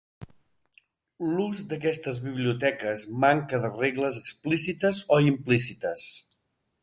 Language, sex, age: Catalan, male, 60-69